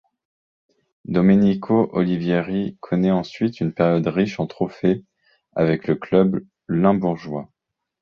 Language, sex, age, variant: French, male, 30-39, Français de métropole